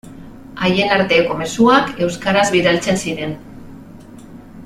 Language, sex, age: Basque, female, 40-49